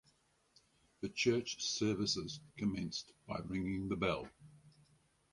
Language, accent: English, Australian English